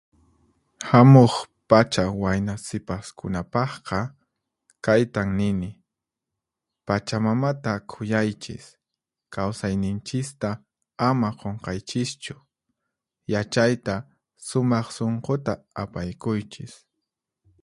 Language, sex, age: Puno Quechua, male, 30-39